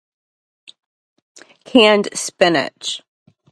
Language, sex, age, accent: English, female, 40-49, southern United States